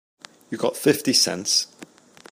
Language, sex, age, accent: English, male, 30-39, England English